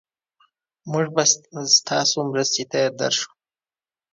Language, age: Pashto, 30-39